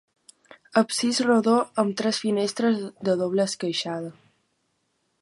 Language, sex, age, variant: Catalan, female, under 19, Balear